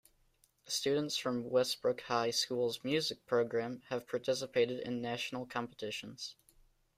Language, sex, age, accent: English, male, 19-29, United States English